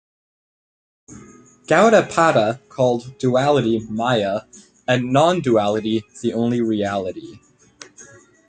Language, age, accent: English, 19-29, United States English